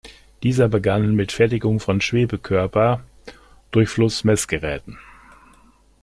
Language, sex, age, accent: German, male, 60-69, Deutschland Deutsch